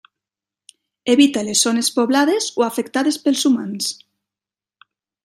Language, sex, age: Catalan, female, 30-39